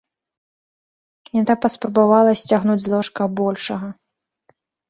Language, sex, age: Belarusian, female, 19-29